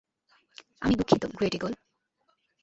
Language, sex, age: Bengali, female, 19-29